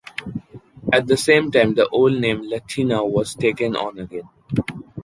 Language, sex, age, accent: English, male, 19-29, India and South Asia (India, Pakistan, Sri Lanka)